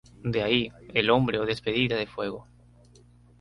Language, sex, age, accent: Spanish, male, 19-29, Andino-Pacífico: Colombia, Perú, Ecuador, oeste de Bolivia y Venezuela andina